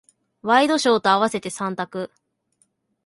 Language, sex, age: Japanese, male, 19-29